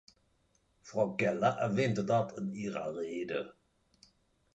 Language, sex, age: German, male, 50-59